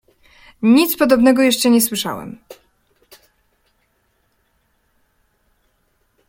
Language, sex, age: Polish, female, 19-29